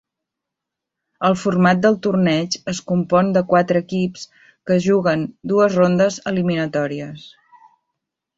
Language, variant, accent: Catalan, Central, Barceloní